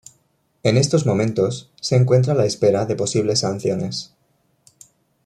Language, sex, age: Spanish, male, 19-29